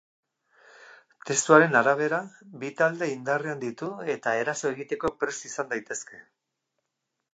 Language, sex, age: Basque, male, 60-69